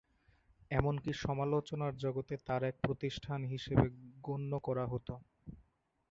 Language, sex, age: Bengali, male, under 19